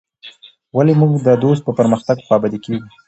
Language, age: Pashto, 19-29